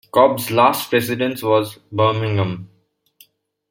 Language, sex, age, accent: English, male, 30-39, India and South Asia (India, Pakistan, Sri Lanka)